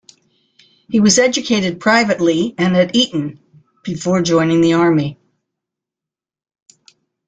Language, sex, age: English, female, 80-89